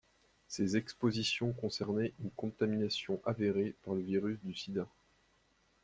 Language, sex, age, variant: French, male, 19-29, Français de métropole